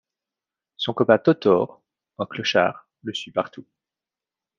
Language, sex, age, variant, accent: French, male, 30-39, Français d'Europe, Français de Belgique